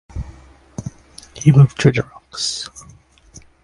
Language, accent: English, Filipino